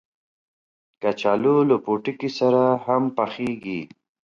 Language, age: Pashto, 30-39